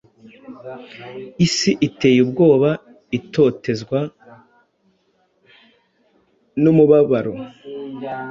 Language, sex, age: Kinyarwanda, male, 19-29